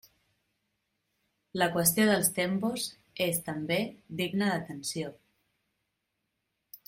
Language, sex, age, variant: Catalan, female, 30-39, Central